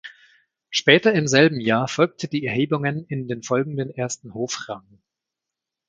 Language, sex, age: German, male, 40-49